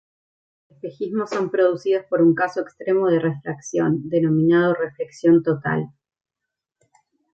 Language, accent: Spanish, Rioplatense: Argentina, Uruguay, este de Bolivia, Paraguay